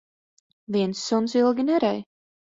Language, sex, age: Latvian, female, 30-39